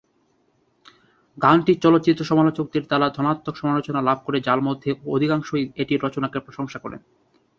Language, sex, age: Bengali, male, 19-29